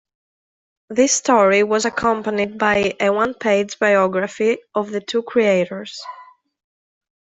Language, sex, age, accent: English, female, 19-29, United States English